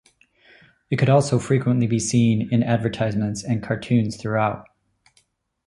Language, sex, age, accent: English, male, 40-49, United States English